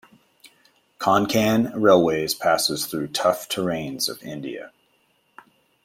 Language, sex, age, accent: English, male, 40-49, United States English